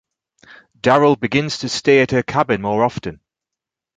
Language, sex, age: English, male, 50-59